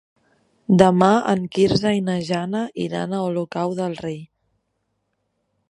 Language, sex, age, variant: Catalan, female, 19-29, Central